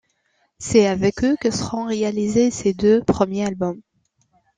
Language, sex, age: French, female, 30-39